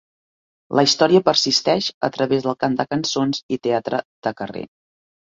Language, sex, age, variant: Catalan, female, 40-49, Central